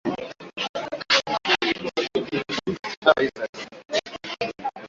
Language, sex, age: Swahili, male, 19-29